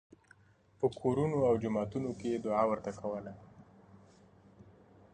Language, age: Pashto, 30-39